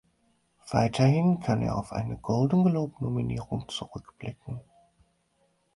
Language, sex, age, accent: German, male, 19-29, Deutschland Deutsch